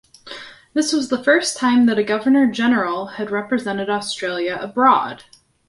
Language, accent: English, United States English